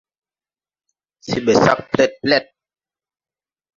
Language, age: Tupuri, 19-29